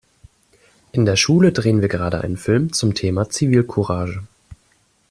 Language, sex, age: German, male, 19-29